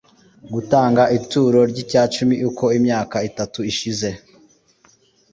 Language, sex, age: Kinyarwanda, male, 19-29